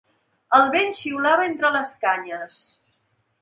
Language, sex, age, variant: Catalan, female, 60-69, Central